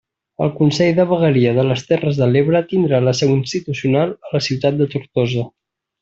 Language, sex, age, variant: Catalan, male, 30-39, Central